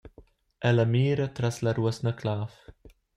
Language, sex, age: Romansh, male, 19-29